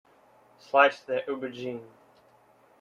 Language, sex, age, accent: English, male, 19-29, United States English